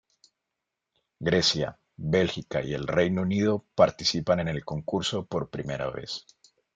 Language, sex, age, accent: Spanish, male, 40-49, Andino-Pacífico: Colombia, Perú, Ecuador, oeste de Bolivia y Venezuela andina